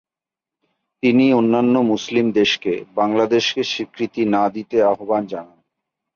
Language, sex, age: Bengali, male, 40-49